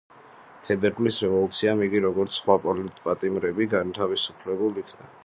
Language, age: Georgian, 19-29